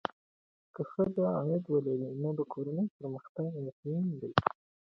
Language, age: Pashto, 19-29